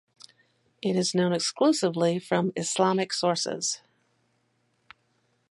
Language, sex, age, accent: English, female, 60-69, United States English